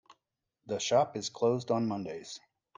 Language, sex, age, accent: English, male, 40-49, United States English